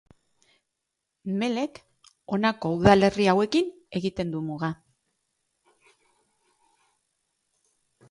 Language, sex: Basque, female